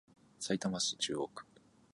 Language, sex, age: Japanese, male, 19-29